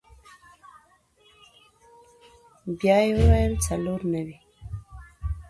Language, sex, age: Pashto, female, 19-29